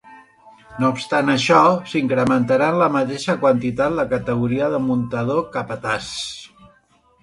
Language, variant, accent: Catalan, Central, central